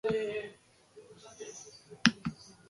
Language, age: Basque, under 19